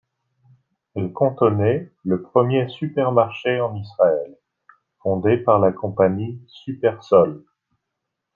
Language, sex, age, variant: French, male, 40-49, Français de métropole